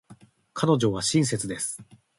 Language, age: Japanese, 19-29